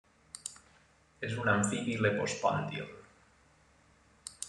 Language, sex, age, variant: Catalan, male, 19-29, Nord-Occidental